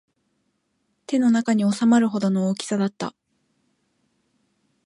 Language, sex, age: Japanese, female, 19-29